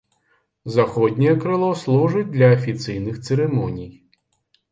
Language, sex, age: Belarusian, male, 40-49